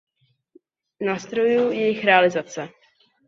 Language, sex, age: Czech, male, 19-29